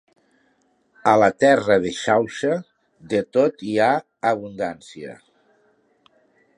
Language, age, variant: Catalan, 60-69, Tortosí